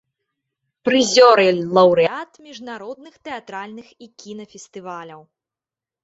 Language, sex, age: Belarusian, female, 30-39